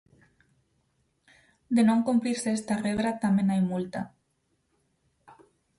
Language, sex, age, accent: Galician, female, 19-29, Normativo (estándar)